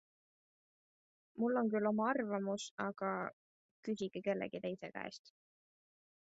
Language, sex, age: Estonian, female, 19-29